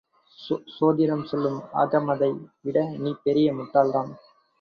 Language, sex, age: Tamil, male, 19-29